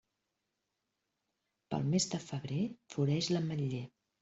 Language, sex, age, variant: Catalan, female, 50-59, Central